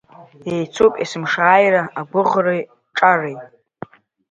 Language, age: Abkhazian, under 19